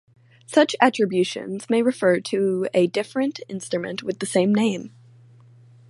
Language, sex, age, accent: English, female, under 19, United States English